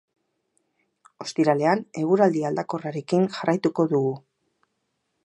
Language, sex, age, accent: Basque, female, 40-49, Erdialdekoa edo Nafarra (Gipuzkoa, Nafarroa)